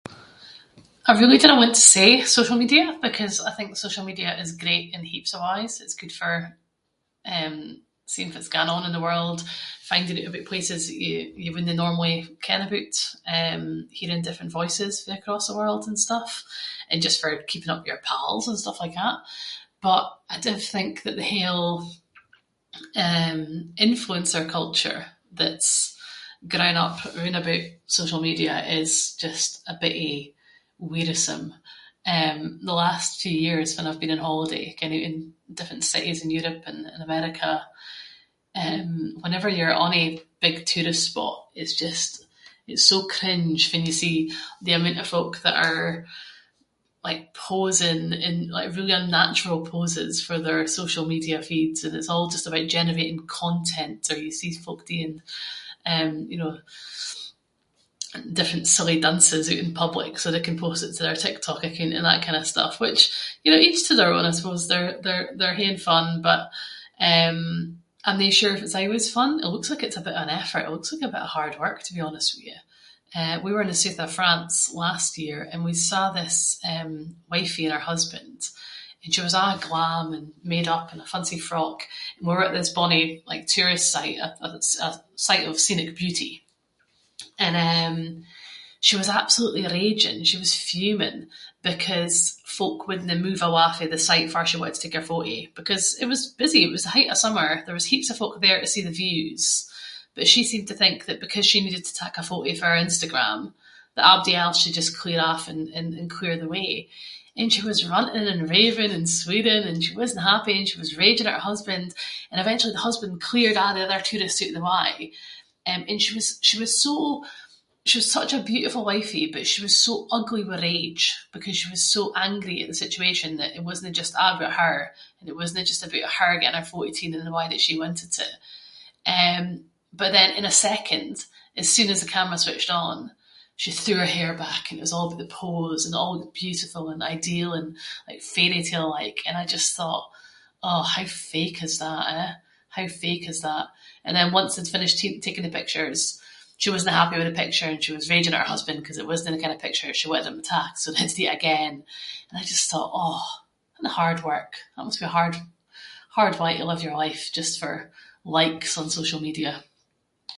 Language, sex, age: Scots, female, 30-39